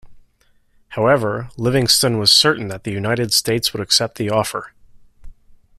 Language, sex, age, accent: English, male, 19-29, United States English